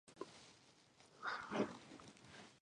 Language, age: Japanese, 19-29